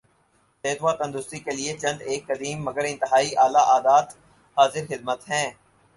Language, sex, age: Urdu, male, 19-29